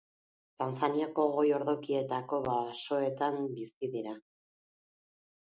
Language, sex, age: Basque, female, 40-49